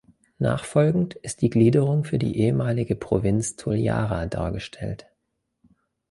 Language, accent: German, Deutschland Deutsch